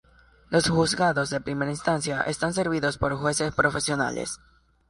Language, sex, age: Spanish, male, under 19